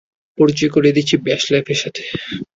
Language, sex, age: Bengali, male, 19-29